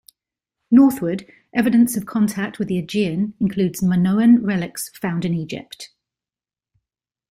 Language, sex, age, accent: English, female, 40-49, England English